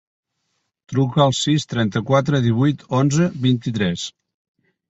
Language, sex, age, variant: Catalan, male, 50-59, Nord-Occidental